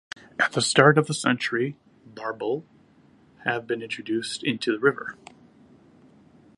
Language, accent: English, United States English